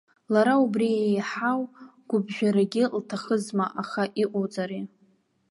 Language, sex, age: Abkhazian, female, 19-29